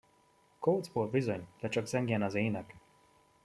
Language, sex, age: Hungarian, male, 19-29